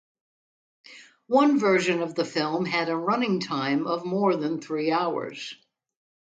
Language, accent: English, United States English